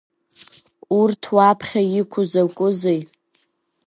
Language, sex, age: Abkhazian, female, under 19